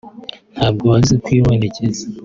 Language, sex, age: Kinyarwanda, male, 19-29